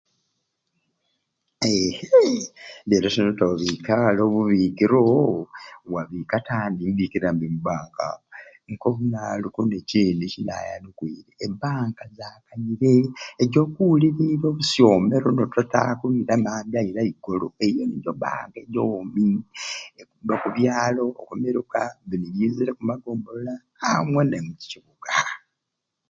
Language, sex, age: Ruuli, male, 70-79